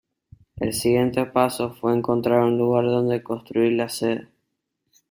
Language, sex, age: Spanish, male, under 19